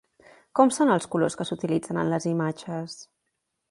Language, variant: Catalan, Central